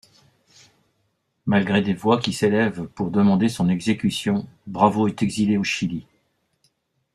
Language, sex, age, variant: French, male, 50-59, Français de métropole